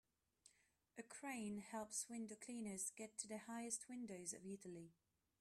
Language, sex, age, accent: English, female, 30-39, Hong Kong English